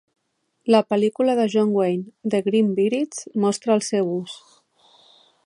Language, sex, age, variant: Catalan, female, 40-49, Central